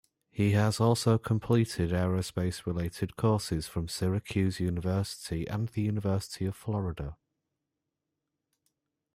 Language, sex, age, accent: English, male, 30-39, England English